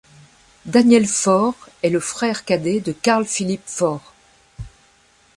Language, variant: French, Français de métropole